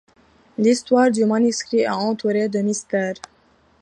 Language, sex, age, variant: French, female, 19-29, Français de métropole